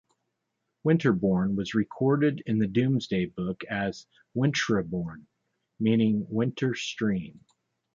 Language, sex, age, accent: English, male, 40-49, United States English